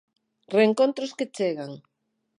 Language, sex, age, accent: Galician, female, 50-59, Atlántico (seseo e gheada)